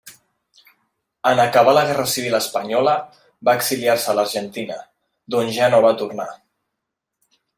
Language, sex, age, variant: Catalan, male, 19-29, Central